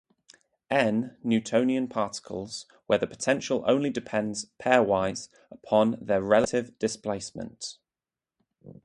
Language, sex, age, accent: English, male, 19-29, England English